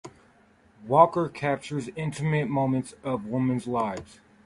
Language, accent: English, United States English